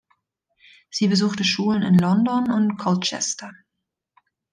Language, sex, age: German, female, 30-39